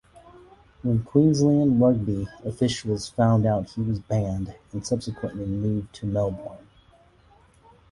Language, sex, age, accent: English, male, 40-49, United States English